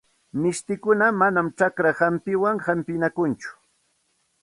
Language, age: Santa Ana de Tusi Pasco Quechua, 40-49